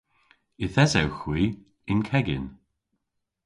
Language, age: Cornish, 50-59